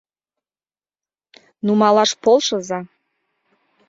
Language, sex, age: Mari, female, 19-29